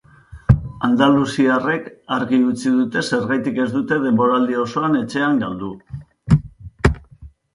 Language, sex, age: Basque, male, 50-59